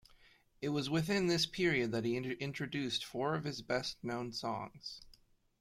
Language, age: English, 19-29